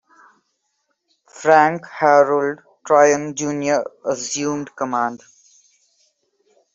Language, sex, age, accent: English, male, 19-29, India and South Asia (India, Pakistan, Sri Lanka)